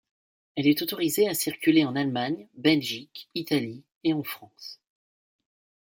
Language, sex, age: French, male, 19-29